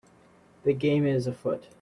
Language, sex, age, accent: English, male, 19-29, United States English